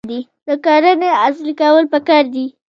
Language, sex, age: Pashto, female, under 19